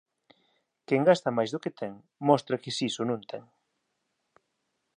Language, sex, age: Galician, male, 30-39